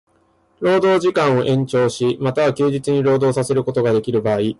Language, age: Japanese, 19-29